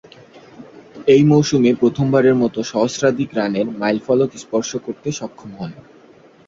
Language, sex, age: Bengali, male, 19-29